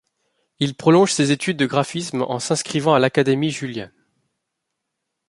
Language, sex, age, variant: French, male, 30-39, Français de métropole